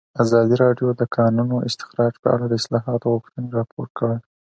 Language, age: Pashto, 19-29